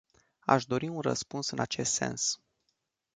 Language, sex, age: Romanian, male, 19-29